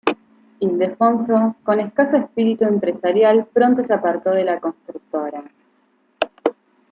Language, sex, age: Spanish, female, 19-29